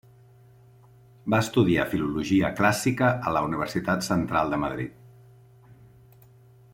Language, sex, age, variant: Catalan, male, 40-49, Central